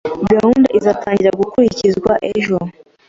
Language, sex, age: Kinyarwanda, female, 19-29